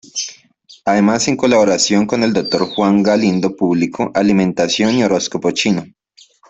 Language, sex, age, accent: Spanish, male, 19-29, Andino-Pacífico: Colombia, Perú, Ecuador, oeste de Bolivia y Venezuela andina